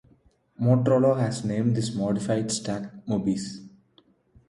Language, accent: English, India and South Asia (India, Pakistan, Sri Lanka)